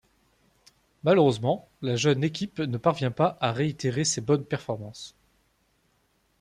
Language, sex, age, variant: French, male, 30-39, Français de métropole